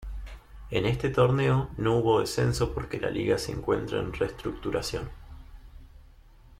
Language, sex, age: Spanish, male, 19-29